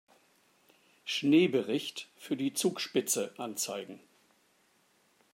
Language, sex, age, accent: German, male, 60-69, Deutschland Deutsch